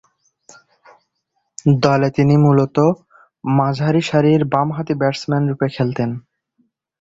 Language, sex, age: Bengali, male, 19-29